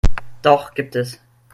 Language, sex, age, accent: German, male, under 19, Deutschland Deutsch